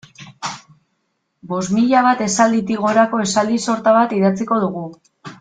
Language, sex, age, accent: Basque, female, 19-29, Mendebalekoa (Araba, Bizkaia, Gipuzkoako mendebaleko herri batzuk)